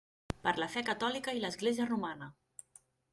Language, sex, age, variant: Catalan, female, 30-39, Central